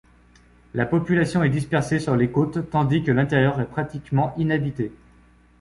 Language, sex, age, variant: French, male, 40-49, Français de métropole